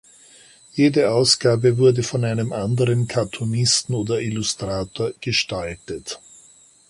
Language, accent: German, Österreichisches Deutsch